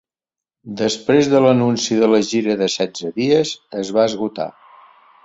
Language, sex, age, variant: Catalan, male, 60-69, Central